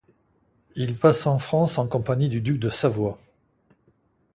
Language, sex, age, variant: French, male, 60-69, Français de métropole